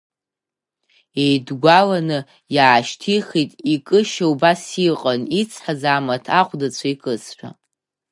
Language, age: Abkhazian, under 19